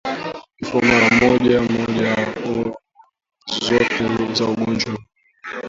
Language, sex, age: Swahili, male, under 19